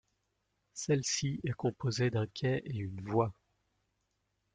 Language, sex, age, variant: French, male, 19-29, Français de métropole